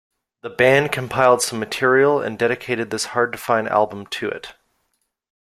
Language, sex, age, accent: English, male, 30-39, Canadian English